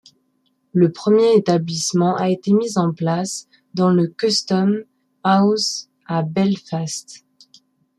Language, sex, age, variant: French, female, 19-29, Français de métropole